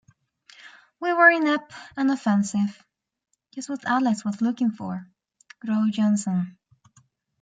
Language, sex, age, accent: English, female, 19-29, Irish English